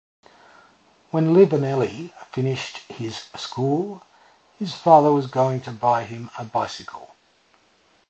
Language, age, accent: English, 50-59, Australian English